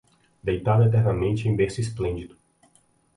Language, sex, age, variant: Portuguese, male, 30-39, Portuguese (Brasil)